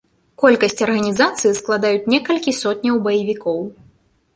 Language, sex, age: Belarusian, female, 19-29